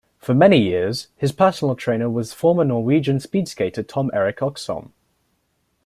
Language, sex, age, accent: English, male, 19-29, England English